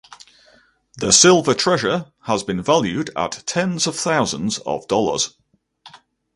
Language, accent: English, England English